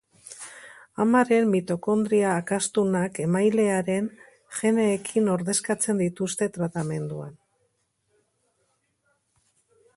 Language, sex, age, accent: Basque, female, 60-69, Mendebalekoa (Araba, Bizkaia, Gipuzkoako mendebaleko herri batzuk)